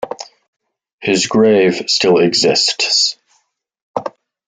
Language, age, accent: English, 19-29, Irish English